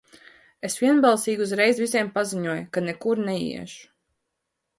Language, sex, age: Latvian, female, 19-29